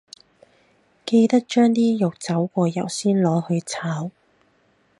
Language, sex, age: Cantonese, female, 19-29